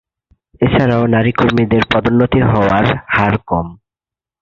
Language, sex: Bengali, male